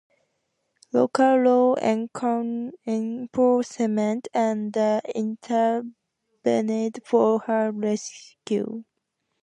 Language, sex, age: English, female, 19-29